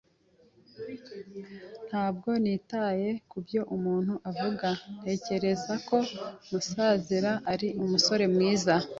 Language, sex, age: Kinyarwanda, female, 19-29